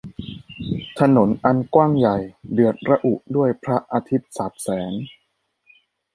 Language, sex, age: Thai, male, 30-39